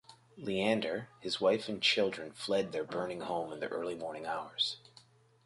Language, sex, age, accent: English, male, 40-49, Canadian English